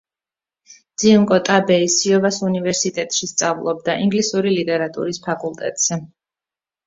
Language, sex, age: Georgian, female, 30-39